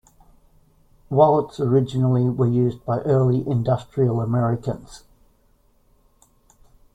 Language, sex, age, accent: English, male, 70-79, Australian English